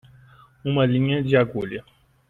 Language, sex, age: Portuguese, male, 30-39